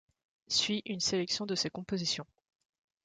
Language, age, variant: French, 30-39, Français de métropole